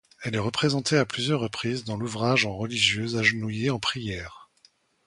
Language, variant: French, Français de métropole